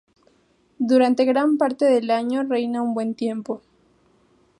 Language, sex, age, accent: Spanish, female, 19-29, México